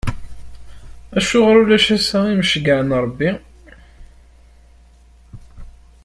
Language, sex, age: Kabyle, male, 19-29